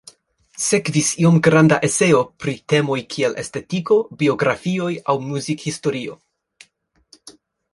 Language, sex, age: Esperanto, male, 30-39